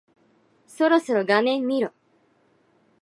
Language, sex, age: Japanese, female, 19-29